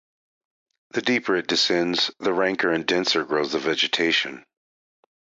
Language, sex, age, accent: English, male, 40-49, United States English